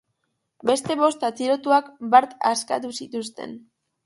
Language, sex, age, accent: Basque, female, under 19, Mendebalekoa (Araba, Bizkaia, Gipuzkoako mendebaleko herri batzuk)